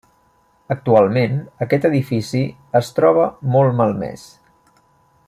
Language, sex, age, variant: Catalan, male, 40-49, Central